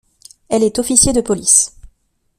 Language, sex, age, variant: French, female, 19-29, Français de métropole